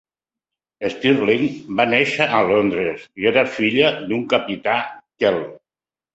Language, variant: Catalan, Central